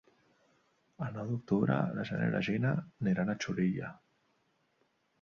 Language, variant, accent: Catalan, Central, central